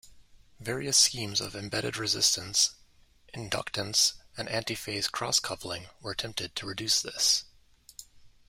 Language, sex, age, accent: English, male, 30-39, United States English